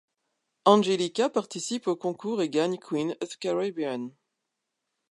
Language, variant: French, Français de métropole